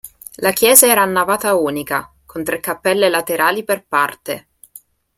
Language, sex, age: Italian, female, 19-29